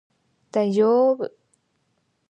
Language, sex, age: Japanese, female, 19-29